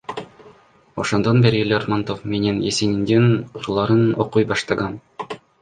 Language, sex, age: Kyrgyz, male, under 19